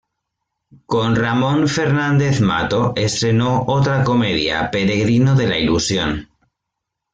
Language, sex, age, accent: Spanish, male, 30-39, España: Norte peninsular (Asturias, Castilla y León, Cantabria, País Vasco, Navarra, Aragón, La Rioja, Guadalajara, Cuenca)